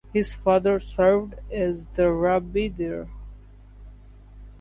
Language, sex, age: English, male, under 19